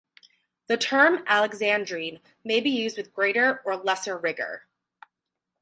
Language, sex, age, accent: English, female, 19-29, United States English